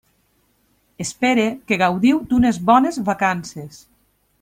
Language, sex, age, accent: Catalan, female, 30-39, valencià